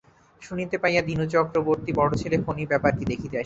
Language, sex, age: Bengali, male, 19-29